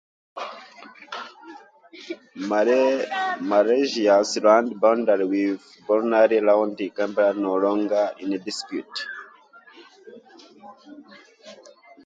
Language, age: English, 19-29